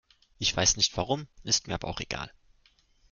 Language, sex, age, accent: German, male, 19-29, Deutschland Deutsch